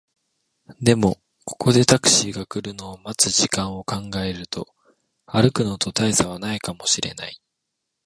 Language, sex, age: Japanese, male, 19-29